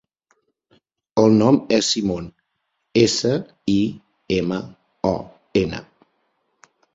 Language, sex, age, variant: Catalan, male, 40-49, Central